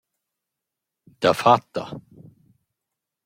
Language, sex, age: Romansh, male, 40-49